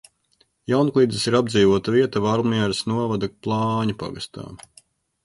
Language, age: Latvian, 40-49